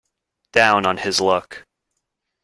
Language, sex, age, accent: English, male, 19-29, United States English